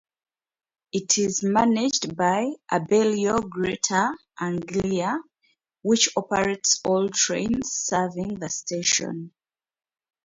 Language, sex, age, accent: English, female, 30-39, United States English